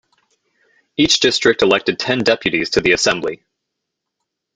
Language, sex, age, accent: English, male, 19-29, United States English